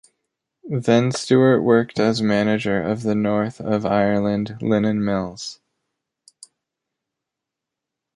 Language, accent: English, United States English